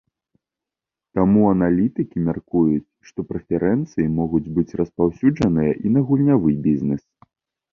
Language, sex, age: Belarusian, male, 30-39